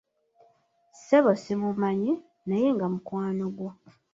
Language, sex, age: Ganda, female, 30-39